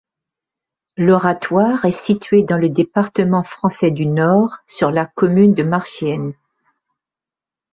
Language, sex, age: French, female, 50-59